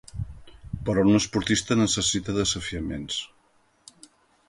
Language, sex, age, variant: Catalan, male, 50-59, Central